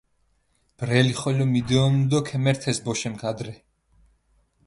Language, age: Mingrelian, 40-49